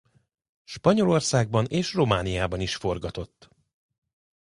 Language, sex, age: Hungarian, male, 40-49